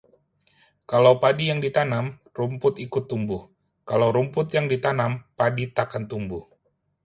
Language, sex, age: Indonesian, male, 40-49